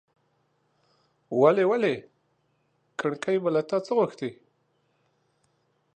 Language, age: Pashto, 40-49